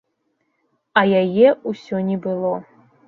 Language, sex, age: Belarusian, female, 19-29